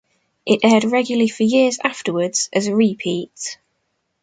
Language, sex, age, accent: English, female, 19-29, England English